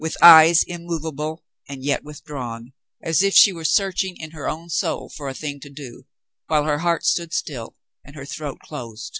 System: none